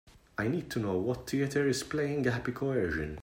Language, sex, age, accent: English, male, 30-39, England English